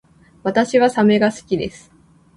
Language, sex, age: Japanese, female, 19-29